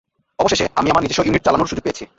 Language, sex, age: Bengali, male, 19-29